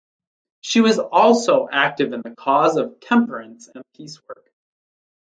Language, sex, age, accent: English, male, under 19, United States English